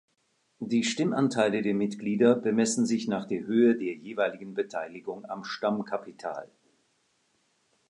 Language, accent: German, Schweizerdeutsch